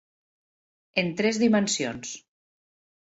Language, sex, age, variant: Catalan, female, 40-49, Central